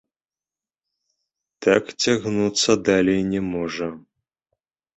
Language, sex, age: Belarusian, male, 19-29